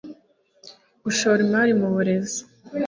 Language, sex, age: Kinyarwanda, female, 19-29